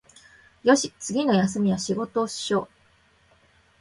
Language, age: Japanese, 50-59